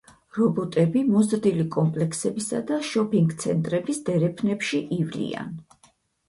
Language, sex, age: Georgian, female, 50-59